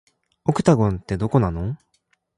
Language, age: Japanese, 19-29